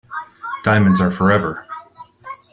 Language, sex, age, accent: English, male, 40-49, United States English